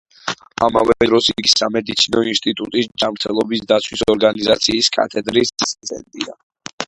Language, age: Georgian, under 19